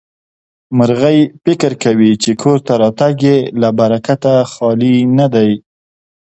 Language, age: Pashto, 30-39